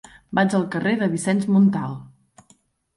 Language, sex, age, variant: Catalan, female, 19-29, Central